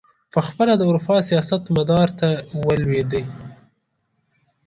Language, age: Pashto, 19-29